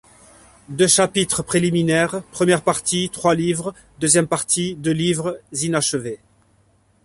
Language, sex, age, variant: French, male, 40-49, Français de métropole